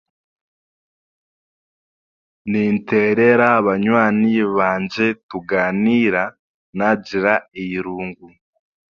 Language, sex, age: Chiga, male, 19-29